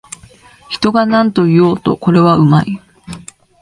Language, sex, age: Japanese, female, 19-29